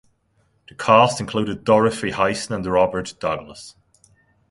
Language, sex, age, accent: English, male, 30-39, England English